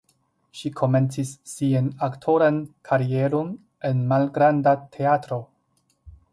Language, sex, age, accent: Esperanto, male, 30-39, Internacia